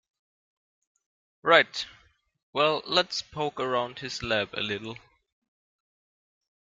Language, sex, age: English, male, 19-29